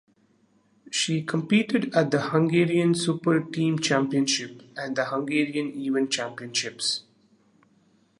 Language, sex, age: English, male, 30-39